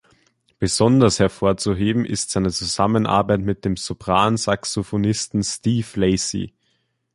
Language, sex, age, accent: German, male, under 19, Österreichisches Deutsch